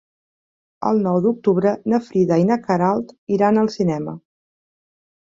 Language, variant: Catalan, Central